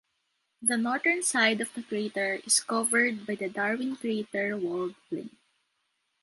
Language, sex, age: English, female, 19-29